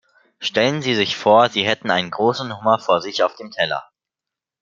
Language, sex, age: German, male, under 19